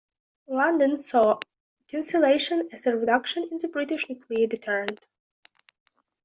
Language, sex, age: English, female, under 19